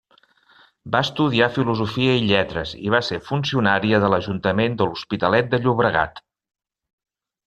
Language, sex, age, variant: Catalan, male, 50-59, Central